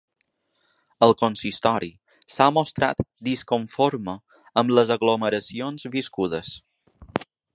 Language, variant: Catalan, Balear